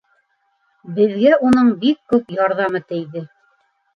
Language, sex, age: Bashkir, female, 40-49